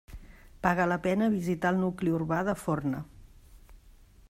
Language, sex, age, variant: Catalan, female, 50-59, Central